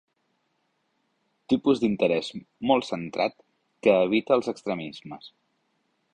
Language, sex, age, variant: Catalan, male, 30-39, Central